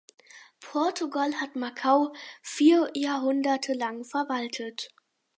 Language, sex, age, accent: German, male, under 19, Deutschland Deutsch